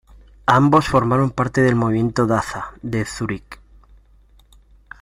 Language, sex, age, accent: Spanish, male, 30-39, España: Centro-Sur peninsular (Madrid, Toledo, Castilla-La Mancha)